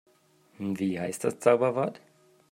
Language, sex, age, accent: German, male, 30-39, Deutschland Deutsch